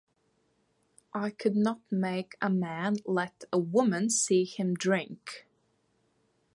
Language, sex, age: English, female, 19-29